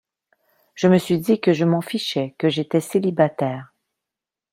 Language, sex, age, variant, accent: French, female, 40-49, Français d'Amérique du Nord, Français du Canada